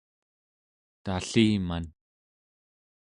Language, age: Central Yupik, 30-39